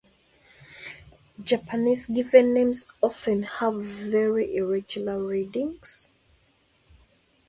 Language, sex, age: English, female, 30-39